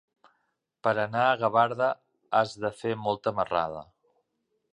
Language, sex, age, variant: Catalan, male, 50-59, Central